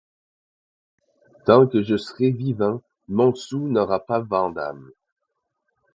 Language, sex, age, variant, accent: French, male, 30-39, Français d'Amérique du Nord, Français du Canada